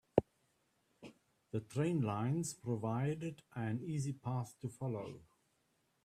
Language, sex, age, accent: English, male, 60-69, Southern African (South Africa, Zimbabwe, Namibia)